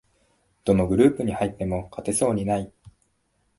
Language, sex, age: Japanese, male, 19-29